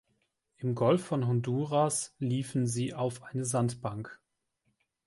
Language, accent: German, Deutschland Deutsch